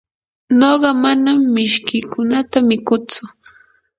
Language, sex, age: Yanahuanca Pasco Quechua, female, 30-39